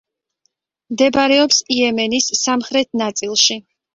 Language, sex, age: Georgian, female, 19-29